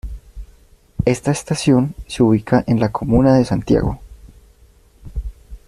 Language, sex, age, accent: Spanish, male, 19-29, Andino-Pacífico: Colombia, Perú, Ecuador, oeste de Bolivia y Venezuela andina